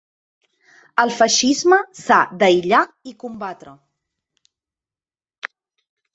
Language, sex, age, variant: Catalan, female, 30-39, Central